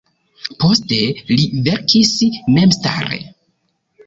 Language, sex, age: Esperanto, male, 19-29